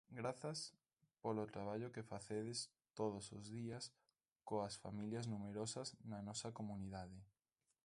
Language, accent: Galician, Normativo (estándar)